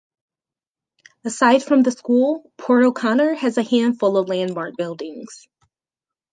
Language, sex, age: English, female, 30-39